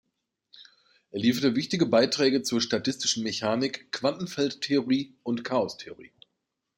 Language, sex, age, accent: German, male, 50-59, Deutschland Deutsch